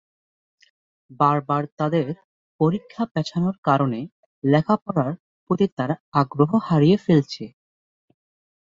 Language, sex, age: Bengali, male, 19-29